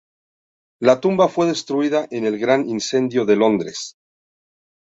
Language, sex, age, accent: Spanish, male, 40-49, México